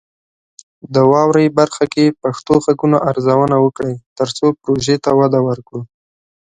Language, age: Pashto, 19-29